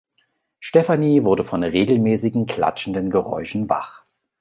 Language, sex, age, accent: German, male, 40-49, Deutschland Deutsch